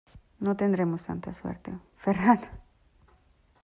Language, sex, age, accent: Spanish, female, 30-39, Andino-Pacífico: Colombia, Perú, Ecuador, oeste de Bolivia y Venezuela andina